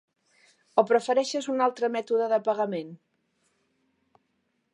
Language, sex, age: Catalan, female, 50-59